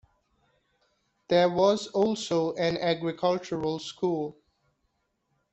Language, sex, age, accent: English, male, 19-29, India and South Asia (India, Pakistan, Sri Lanka)